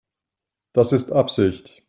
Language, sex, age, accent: German, male, 50-59, Deutschland Deutsch